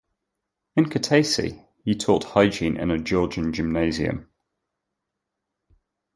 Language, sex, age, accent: English, male, 30-39, England English